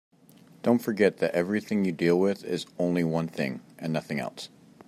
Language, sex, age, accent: English, male, 19-29, United States English